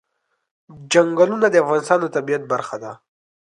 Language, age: Pashto, 19-29